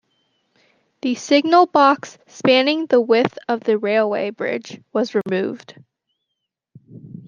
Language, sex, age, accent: English, female, under 19, United States English